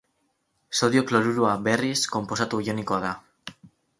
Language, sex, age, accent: Basque, male, under 19, Mendebalekoa (Araba, Bizkaia, Gipuzkoako mendebaleko herri batzuk)